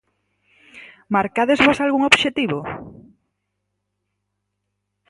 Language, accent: Galician, Normativo (estándar)